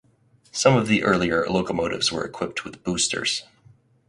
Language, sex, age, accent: English, male, 30-39, United States English